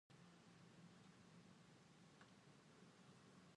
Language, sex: Indonesian, female